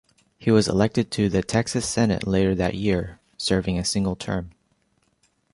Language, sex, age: English, male, 19-29